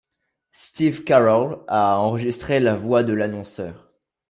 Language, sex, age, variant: French, male, under 19, Français de métropole